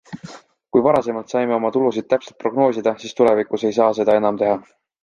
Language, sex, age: Estonian, male, 19-29